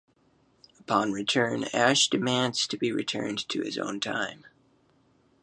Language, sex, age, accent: English, male, under 19, United States English